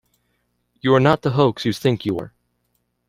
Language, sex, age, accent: English, male, under 19, United States English